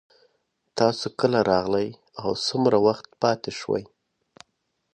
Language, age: Pashto, 19-29